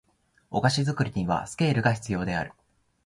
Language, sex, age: Japanese, male, 19-29